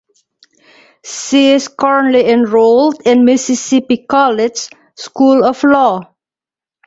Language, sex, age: English, female, 40-49